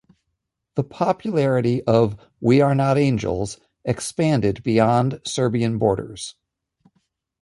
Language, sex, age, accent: English, male, 50-59, United States English